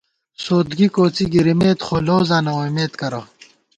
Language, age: Gawar-Bati, 30-39